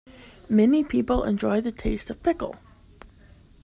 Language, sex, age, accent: English, female, 30-39, United States English